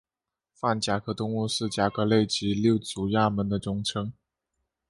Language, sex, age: Chinese, male, 19-29